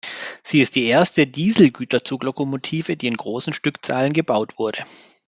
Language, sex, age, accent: German, male, 30-39, Deutschland Deutsch